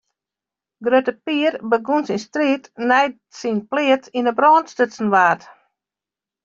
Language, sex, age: Western Frisian, female, 60-69